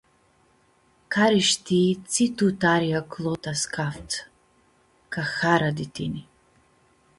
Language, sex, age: Aromanian, female, 30-39